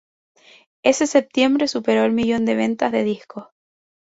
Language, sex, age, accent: Spanish, female, 19-29, España: Islas Canarias